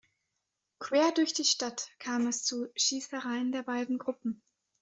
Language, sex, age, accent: German, female, 19-29, Deutschland Deutsch